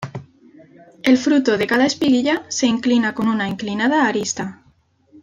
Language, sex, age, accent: Spanish, female, 19-29, España: Centro-Sur peninsular (Madrid, Toledo, Castilla-La Mancha)